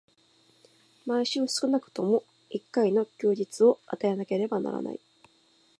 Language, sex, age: Japanese, female, 19-29